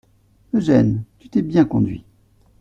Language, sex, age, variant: French, male, 40-49, Français de métropole